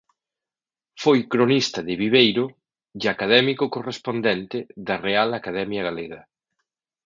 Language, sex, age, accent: Galician, male, 40-49, Central (sen gheada)